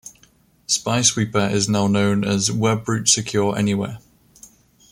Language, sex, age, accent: English, male, 19-29, England English